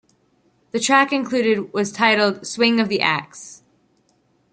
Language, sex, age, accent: English, female, under 19, United States English